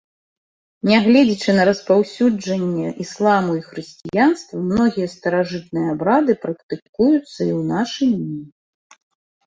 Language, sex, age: Belarusian, female, 40-49